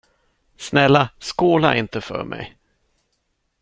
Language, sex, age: Swedish, male, 50-59